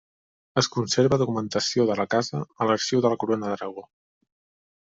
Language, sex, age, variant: Catalan, male, 19-29, Central